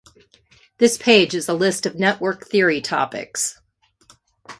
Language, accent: English, United States English